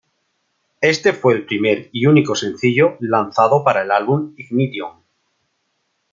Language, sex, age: Spanish, male, 40-49